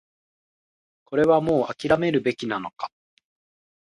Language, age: Japanese, 30-39